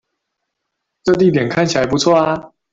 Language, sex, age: Chinese, male, 19-29